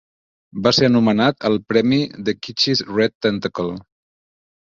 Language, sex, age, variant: Catalan, male, 40-49, Central